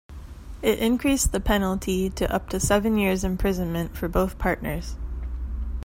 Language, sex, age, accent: English, female, 30-39, United States English